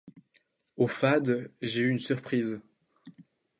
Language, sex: French, male